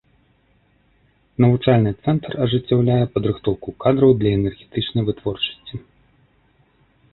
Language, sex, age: Belarusian, male, 30-39